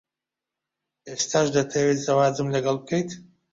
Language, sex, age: Central Kurdish, male, 30-39